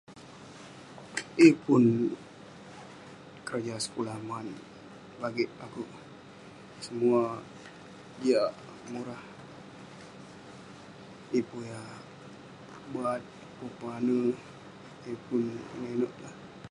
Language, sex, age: Western Penan, male, under 19